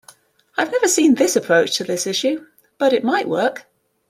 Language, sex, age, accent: English, female, 30-39, England English